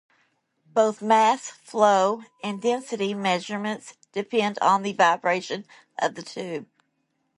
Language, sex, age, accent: English, female, 40-49, United States English